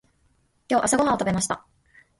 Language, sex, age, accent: Japanese, female, under 19, 標準